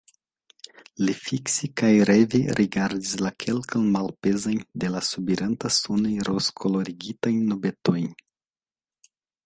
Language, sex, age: Esperanto, male, 50-59